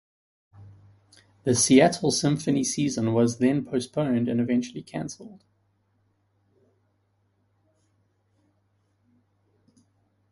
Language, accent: English, Southern African (South Africa, Zimbabwe, Namibia)